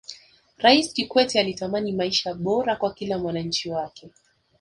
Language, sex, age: Swahili, female, 19-29